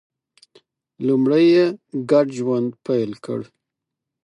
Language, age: Pashto, 30-39